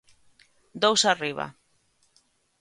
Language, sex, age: Galician, female, 30-39